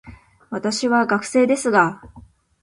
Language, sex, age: Japanese, female, 19-29